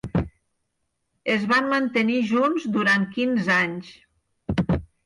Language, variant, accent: Catalan, Nord-Occidental, nord-occidental